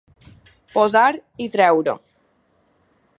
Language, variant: Catalan, Balear